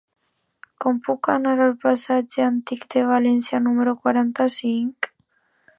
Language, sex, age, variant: Catalan, female, under 19, Alacantí